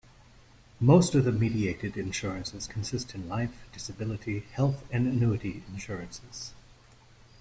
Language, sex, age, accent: English, male, 40-49, United States English